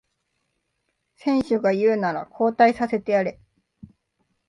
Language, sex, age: Japanese, female, 19-29